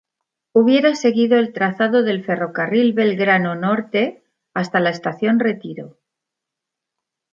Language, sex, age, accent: Spanish, female, 50-59, España: Centro-Sur peninsular (Madrid, Toledo, Castilla-La Mancha)